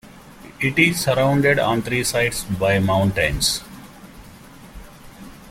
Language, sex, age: English, male, 40-49